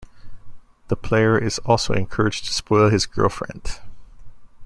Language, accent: English, United States English